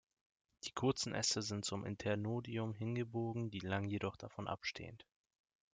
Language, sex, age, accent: German, male, 19-29, Deutschland Deutsch